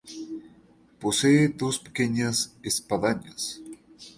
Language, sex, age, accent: Spanish, male, 19-29, Andino-Pacífico: Colombia, Perú, Ecuador, oeste de Bolivia y Venezuela andina